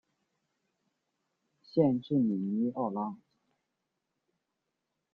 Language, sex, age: Chinese, male, 19-29